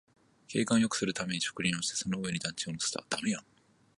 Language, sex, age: Japanese, male, 19-29